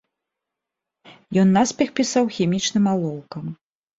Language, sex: Belarusian, female